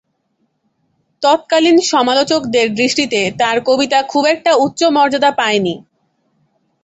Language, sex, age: Bengali, female, under 19